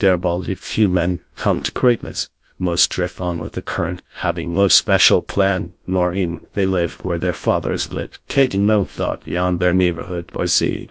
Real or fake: fake